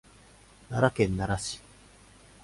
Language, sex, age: Japanese, male, 19-29